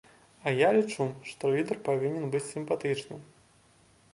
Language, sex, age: Belarusian, male, 19-29